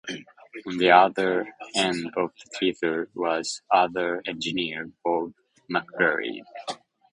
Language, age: English, 19-29